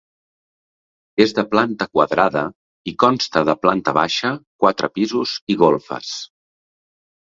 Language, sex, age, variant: Catalan, male, 40-49, Central